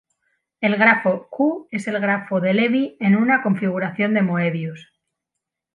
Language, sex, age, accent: Spanish, female, 40-49, España: Centro-Sur peninsular (Madrid, Toledo, Castilla-La Mancha)